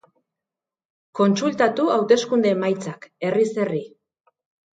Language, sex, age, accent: Basque, female, 40-49, Erdialdekoa edo Nafarra (Gipuzkoa, Nafarroa)